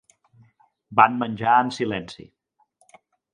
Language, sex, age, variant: Catalan, male, 40-49, Central